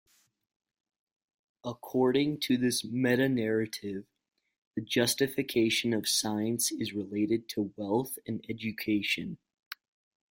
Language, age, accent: English, under 19, United States English